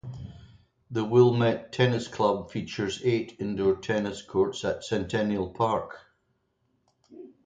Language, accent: English, Scottish English